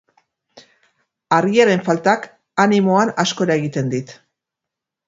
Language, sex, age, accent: Basque, female, 50-59, Erdialdekoa edo Nafarra (Gipuzkoa, Nafarroa)